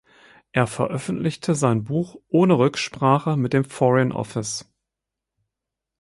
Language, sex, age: German, male, 50-59